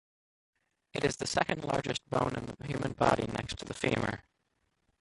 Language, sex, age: English, male, 19-29